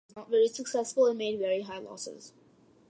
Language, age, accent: English, under 19, United States English